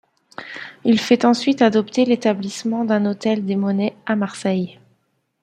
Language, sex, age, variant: French, female, 30-39, Français de métropole